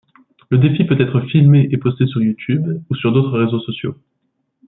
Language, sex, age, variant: French, male, 19-29, Français de métropole